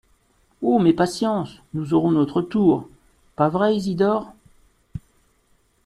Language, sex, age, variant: French, male, 50-59, Français de métropole